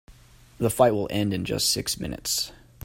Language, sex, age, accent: English, male, 19-29, United States English